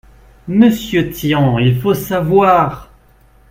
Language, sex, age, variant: French, male, 30-39, Français de métropole